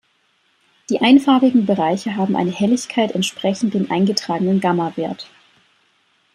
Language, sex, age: German, female, 30-39